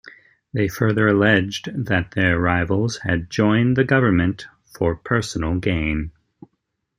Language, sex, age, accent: English, male, 30-39, United States English